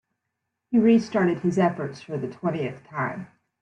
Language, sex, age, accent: English, female, 50-59, United States English